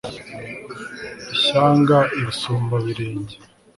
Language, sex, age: Kinyarwanda, male, 19-29